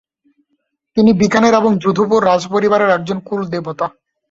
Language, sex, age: Bengali, male, 19-29